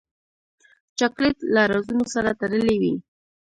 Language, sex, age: Pashto, female, 19-29